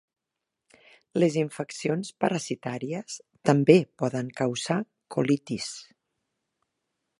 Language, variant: Catalan, Central